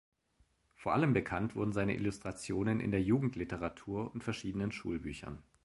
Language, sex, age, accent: German, male, 30-39, Deutschland Deutsch